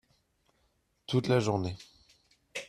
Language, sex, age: French, male, 30-39